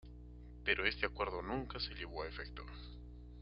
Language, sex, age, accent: Spanish, male, 30-39, Andino-Pacífico: Colombia, Perú, Ecuador, oeste de Bolivia y Venezuela andina